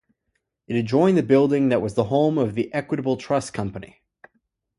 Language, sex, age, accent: English, male, 19-29, United States English